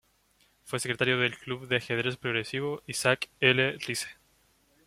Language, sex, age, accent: Spanish, male, 19-29, Chileno: Chile, Cuyo